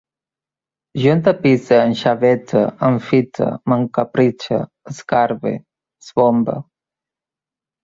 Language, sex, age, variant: Catalan, male, 30-39, Central